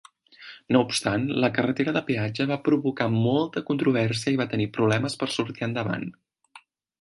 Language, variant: Catalan, Central